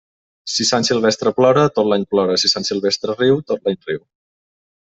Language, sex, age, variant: Catalan, male, 30-39, Balear